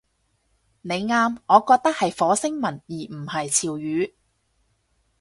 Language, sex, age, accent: Cantonese, female, 30-39, 广州音